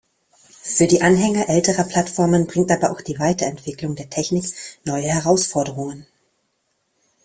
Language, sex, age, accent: German, female, 30-39, Deutschland Deutsch